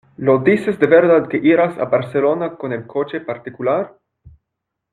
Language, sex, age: Spanish, male, 19-29